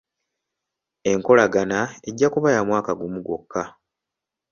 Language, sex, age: Ganda, male, 19-29